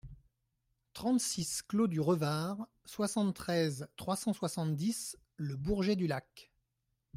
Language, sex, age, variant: French, male, 40-49, Français de métropole